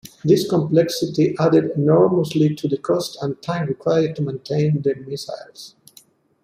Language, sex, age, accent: English, male, 60-69, United States English